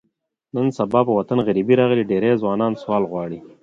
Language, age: Pashto, 30-39